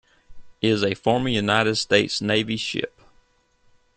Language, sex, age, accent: English, male, 40-49, United States English